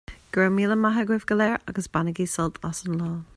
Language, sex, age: Irish, female, 40-49